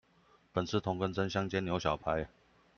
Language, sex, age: Chinese, male, 40-49